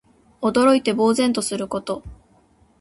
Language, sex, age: Japanese, female, 19-29